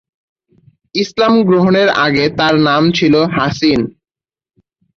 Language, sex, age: Bengali, male, 19-29